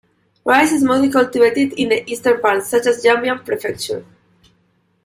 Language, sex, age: English, female, 19-29